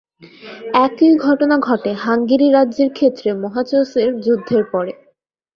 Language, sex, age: Bengali, female, 19-29